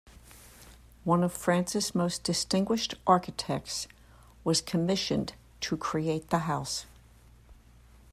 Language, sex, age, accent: English, female, 60-69, United States English